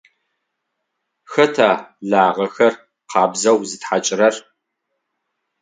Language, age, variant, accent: Adyghe, 40-49, Адыгабзэ (Кирил, пстэумэ зэдыряе), Бжъэдыгъу (Bjeduğ)